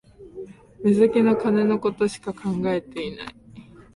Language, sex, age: Japanese, female, 19-29